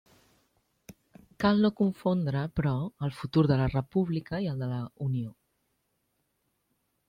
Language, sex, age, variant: Catalan, female, 30-39, Central